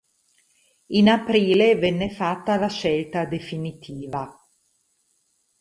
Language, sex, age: Italian, female, 40-49